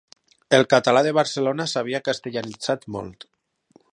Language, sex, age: Catalan, male, 30-39